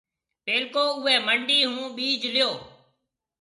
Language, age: Marwari (Pakistan), 30-39